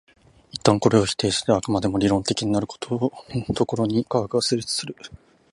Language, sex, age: Japanese, male, 19-29